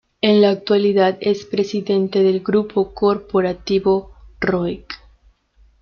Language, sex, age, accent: Spanish, female, 19-29, Andino-Pacífico: Colombia, Perú, Ecuador, oeste de Bolivia y Venezuela andina